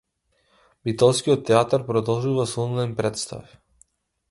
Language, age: Macedonian, 19-29